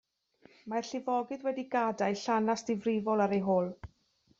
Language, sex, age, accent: Welsh, female, 40-49, Y Deyrnas Unedig Cymraeg